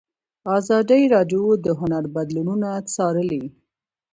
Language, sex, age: Pashto, female, 19-29